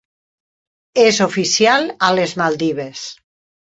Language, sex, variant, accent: Catalan, female, Central, Barceloní